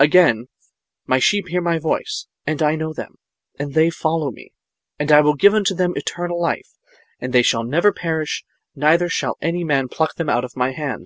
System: none